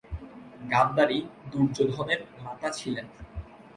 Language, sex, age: Bengali, male, 19-29